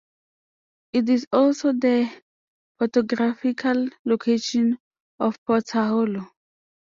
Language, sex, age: English, female, 19-29